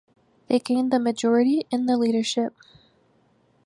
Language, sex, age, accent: English, female, 19-29, United States English